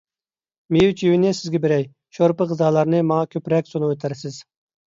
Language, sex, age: Uyghur, male, 30-39